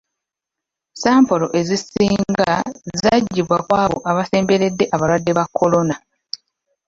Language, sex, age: Ganda, female, 30-39